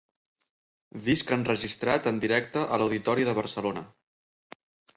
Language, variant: Catalan, Central